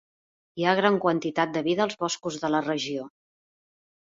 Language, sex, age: Catalan, female, 40-49